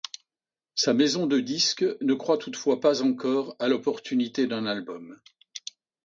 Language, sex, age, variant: French, male, 70-79, Français de métropole